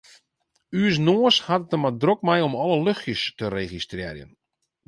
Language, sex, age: Western Frisian, male, 30-39